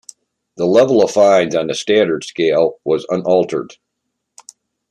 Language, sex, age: English, male, 60-69